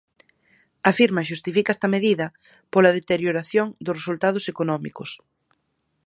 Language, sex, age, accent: Galician, female, 19-29, Central (gheada); Normativo (estándar)